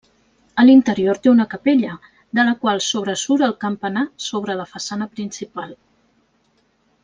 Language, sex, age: Catalan, female, 40-49